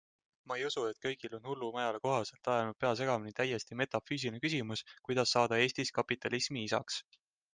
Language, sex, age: Estonian, male, 19-29